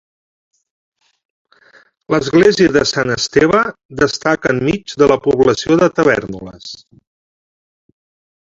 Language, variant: Catalan, Central